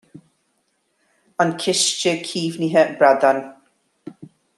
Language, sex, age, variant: Irish, male, 50-59, Gaeilge Uladh